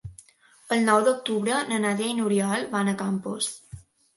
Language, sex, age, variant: Catalan, female, under 19, Balear